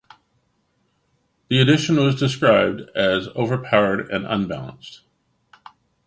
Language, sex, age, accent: English, male, 50-59, Canadian English